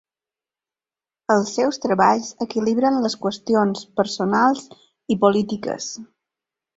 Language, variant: Catalan, Balear